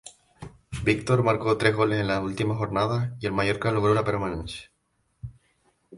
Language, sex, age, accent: Spanish, male, 19-29, España: Islas Canarias